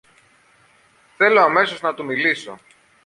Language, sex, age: Greek, male, 40-49